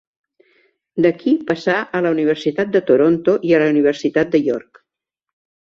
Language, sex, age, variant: Catalan, female, 70-79, Central